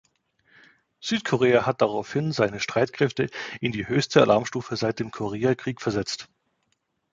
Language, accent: German, Deutschland Deutsch